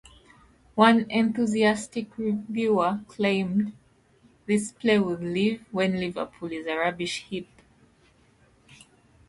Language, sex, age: English, female, 19-29